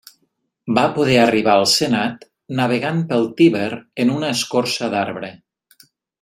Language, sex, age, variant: Catalan, male, 30-39, Central